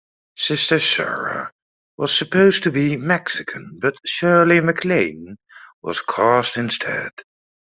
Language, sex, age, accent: English, male, 30-39, England English